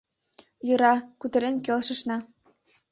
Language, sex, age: Mari, female, under 19